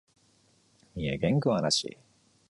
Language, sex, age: Japanese, male, 19-29